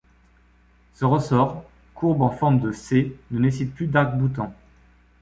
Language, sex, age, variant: French, male, 40-49, Français de métropole